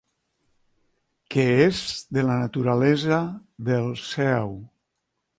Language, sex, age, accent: Catalan, male, 60-69, valencià